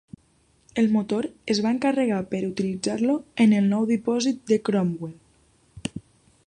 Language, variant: Catalan, Nord-Occidental